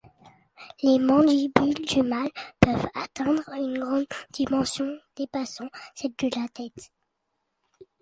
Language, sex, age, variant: French, male, 40-49, Français de métropole